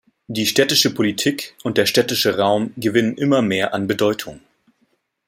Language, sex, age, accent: German, male, 30-39, Deutschland Deutsch